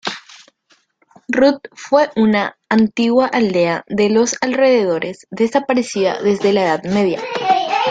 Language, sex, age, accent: Spanish, female, 19-29, Rioplatense: Argentina, Uruguay, este de Bolivia, Paraguay